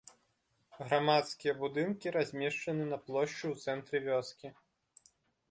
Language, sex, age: Belarusian, male, 19-29